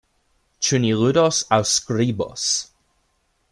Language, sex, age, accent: Esperanto, male, 19-29, Internacia